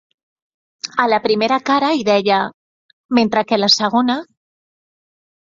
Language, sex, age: Catalan, female, 30-39